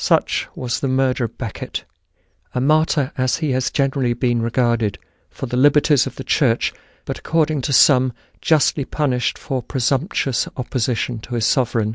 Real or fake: real